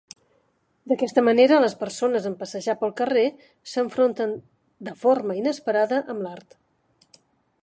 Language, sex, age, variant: Catalan, female, 50-59, Central